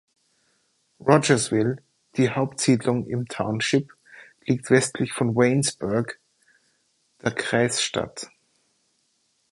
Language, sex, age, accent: German, male, 30-39, Österreichisches Deutsch